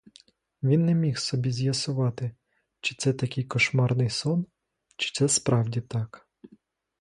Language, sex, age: Ukrainian, male, 30-39